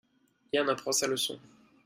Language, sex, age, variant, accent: French, male, 19-29, Français d'Europe, Français de Belgique